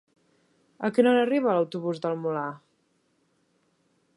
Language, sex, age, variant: Catalan, female, 30-39, Central